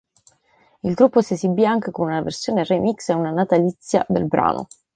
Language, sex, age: Italian, female, 19-29